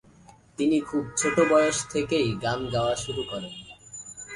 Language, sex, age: Bengali, male, 19-29